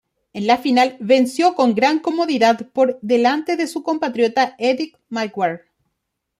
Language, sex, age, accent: Spanish, female, 30-39, Rioplatense: Argentina, Uruguay, este de Bolivia, Paraguay